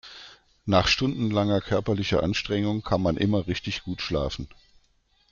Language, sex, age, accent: German, male, 50-59, Deutschland Deutsch